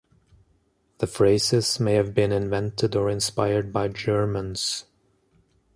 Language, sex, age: English, male, 30-39